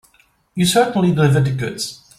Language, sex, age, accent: English, male, 40-49, United States English